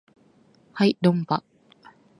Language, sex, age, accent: Japanese, female, 19-29, 標準語